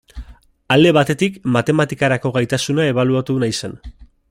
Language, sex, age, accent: Basque, male, 19-29, Erdialdekoa edo Nafarra (Gipuzkoa, Nafarroa)